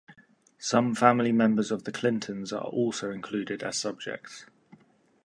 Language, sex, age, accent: English, male, 30-39, England English